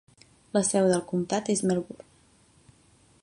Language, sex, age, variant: Catalan, female, 19-29, Central